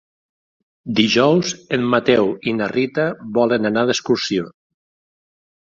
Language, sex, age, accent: Catalan, male, 50-59, Lleidatà